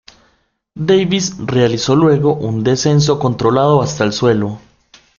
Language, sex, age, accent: Spanish, male, 19-29, Caribe: Cuba, Venezuela, Puerto Rico, República Dominicana, Panamá, Colombia caribeña, México caribeño, Costa del golfo de México